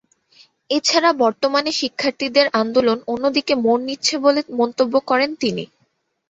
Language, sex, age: Bengali, female, 19-29